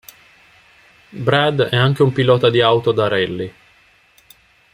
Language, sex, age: Italian, male, 50-59